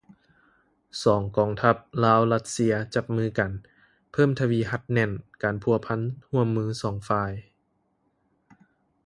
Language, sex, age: Lao, male, 19-29